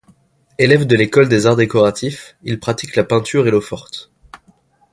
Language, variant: French, Français de métropole